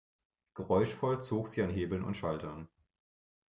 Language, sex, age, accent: German, male, 19-29, Deutschland Deutsch